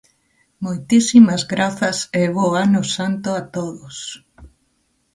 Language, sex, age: Galician, female, 40-49